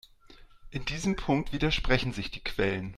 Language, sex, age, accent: German, male, 40-49, Deutschland Deutsch